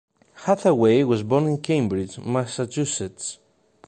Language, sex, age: English, male, 40-49